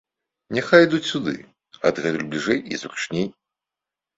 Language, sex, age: Belarusian, male, 40-49